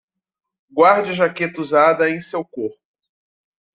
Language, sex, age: Portuguese, male, 40-49